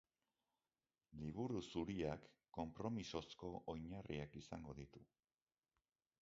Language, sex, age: Basque, male, 50-59